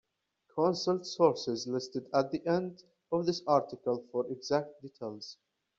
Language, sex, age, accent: English, male, 19-29, United States English